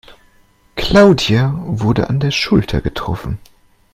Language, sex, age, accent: German, male, 19-29, Deutschland Deutsch